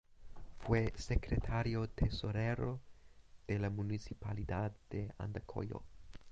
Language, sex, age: Spanish, male, 19-29